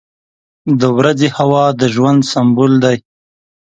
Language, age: Pashto, 19-29